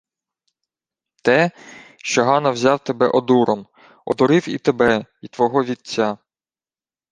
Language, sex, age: Ukrainian, male, 30-39